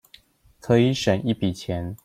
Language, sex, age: Chinese, male, 40-49